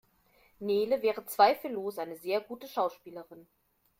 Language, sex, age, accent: German, female, 50-59, Deutschland Deutsch